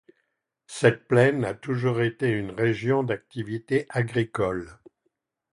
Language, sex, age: French, male, 70-79